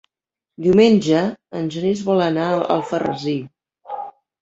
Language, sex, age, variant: Catalan, female, 50-59, Central